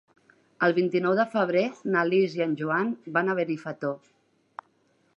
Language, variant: Catalan, Central